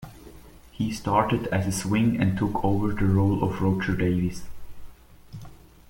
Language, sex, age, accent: English, male, 30-39, United States English